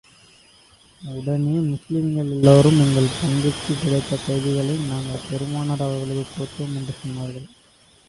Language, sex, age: Tamil, male, 19-29